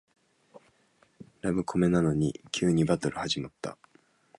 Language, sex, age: Japanese, male, 19-29